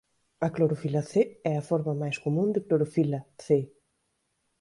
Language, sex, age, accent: Galician, female, 19-29, Central (gheada)